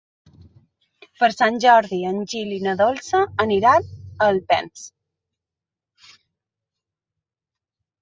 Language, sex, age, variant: Catalan, female, 30-39, Balear